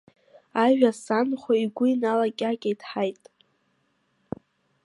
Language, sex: Abkhazian, female